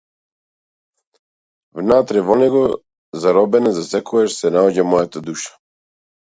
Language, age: Macedonian, 40-49